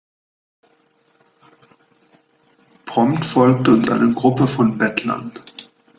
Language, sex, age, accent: German, male, 30-39, Deutschland Deutsch